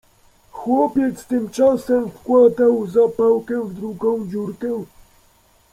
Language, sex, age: Polish, male, 19-29